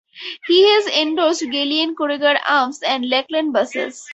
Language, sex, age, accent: English, female, 19-29, United States English